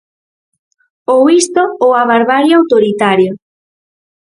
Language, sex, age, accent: Galician, female, under 19, Normativo (estándar)